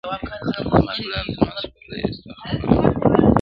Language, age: Pashto, 19-29